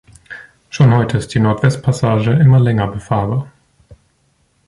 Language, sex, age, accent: German, male, 19-29, Deutschland Deutsch